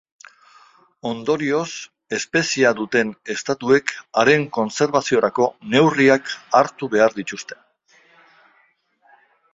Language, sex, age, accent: Basque, male, 50-59, Mendebalekoa (Araba, Bizkaia, Gipuzkoako mendebaleko herri batzuk)